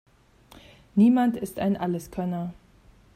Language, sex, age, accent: German, female, 40-49, Deutschland Deutsch